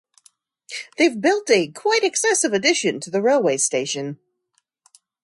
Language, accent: English, United States English